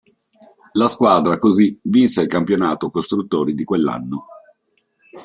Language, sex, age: Italian, male, 50-59